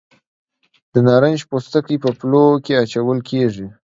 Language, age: Pashto, under 19